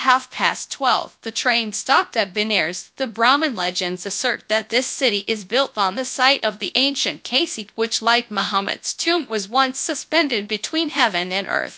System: TTS, GradTTS